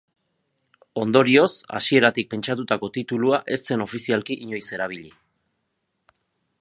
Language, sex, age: Basque, male, 50-59